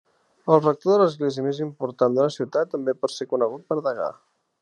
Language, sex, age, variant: Catalan, male, 30-39, Central